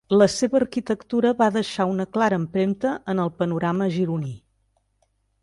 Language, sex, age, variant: Catalan, female, 60-69, Central